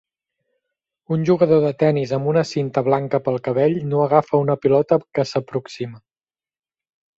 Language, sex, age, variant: Catalan, male, 30-39, Central